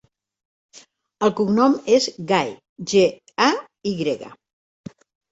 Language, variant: Catalan, Nord-Occidental